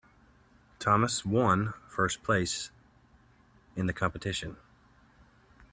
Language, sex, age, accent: English, male, 30-39, United States English